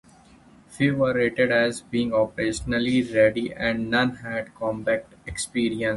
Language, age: English, 19-29